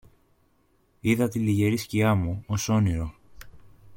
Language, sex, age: Greek, male, 30-39